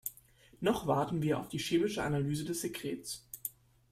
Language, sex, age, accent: German, male, under 19, Deutschland Deutsch